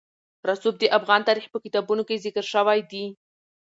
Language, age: Pashto, 19-29